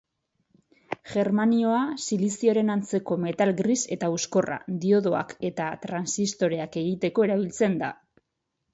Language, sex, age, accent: Basque, female, 19-29, Erdialdekoa edo Nafarra (Gipuzkoa, Nafarroa)